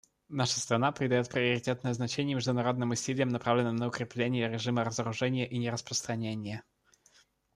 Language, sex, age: Russian, male, 30-39